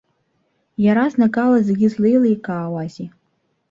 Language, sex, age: Abkhazian, female, under 19